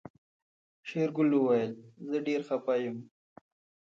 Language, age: Pashto, 30-39